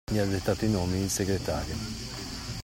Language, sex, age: Italian, male, 50-59